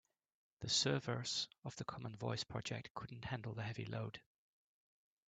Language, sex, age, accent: English, male, 40-49, New Zealand English